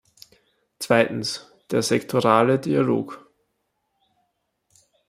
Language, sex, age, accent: German, male, 19-29, Österreichisches Deutsch